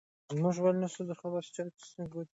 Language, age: Pashto, 19-29